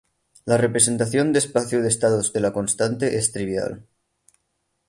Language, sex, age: Spanish, male, 19-29